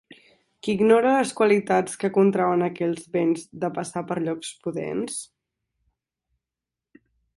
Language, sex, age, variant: Catalan, female, 19-29, Central